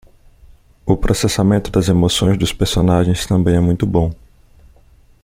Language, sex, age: Portuguese, male, 19-29